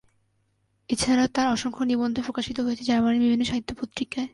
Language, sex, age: Bengali, female, 19-29